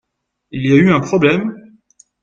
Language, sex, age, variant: French, male, 30-39, Français de métropole